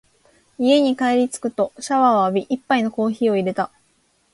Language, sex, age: Japanese, female, 19-29